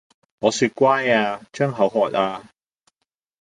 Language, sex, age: Cantonese, male, 50-59